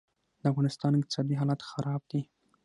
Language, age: Pashto, under 19